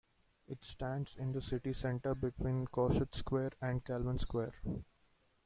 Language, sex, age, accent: English, male, 19-29, India and South Asia (India, Pakistan, Sri Lanka)